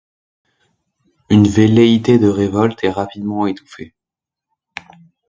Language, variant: French, Français de métropole